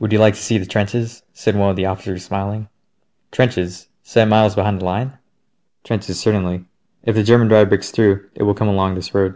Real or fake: real